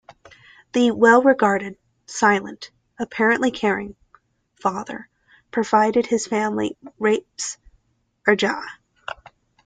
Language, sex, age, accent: English, female, 19-29, United States English